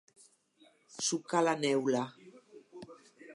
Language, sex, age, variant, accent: Catalan, female, 60-69, Nord-Occidental, nord-occidental